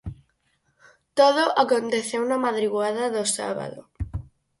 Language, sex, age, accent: Galician, female, under 19, Normativo (estándar)